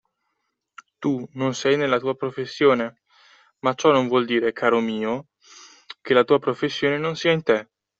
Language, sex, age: Italian, male, 19-29